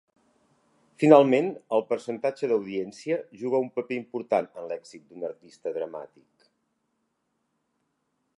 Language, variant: Catalan, Central